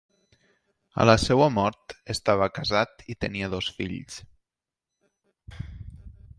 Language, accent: Catalan, valencià